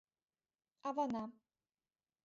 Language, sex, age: Mari, female, under 19